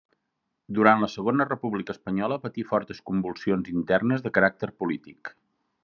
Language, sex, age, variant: Catalan, male, 50-59, Central